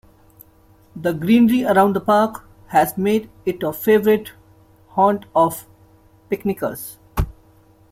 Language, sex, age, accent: English, male, 30-39, New Zealand English